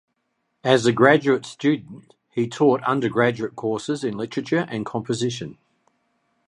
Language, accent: English, Australian English